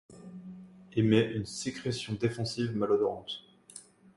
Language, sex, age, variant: French, male, 30-39, Français de métropole